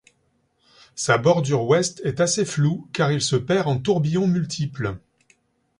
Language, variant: French, Français de métropole